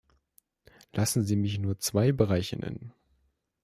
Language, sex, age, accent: German, male, 19-29, Deutschland Deutsch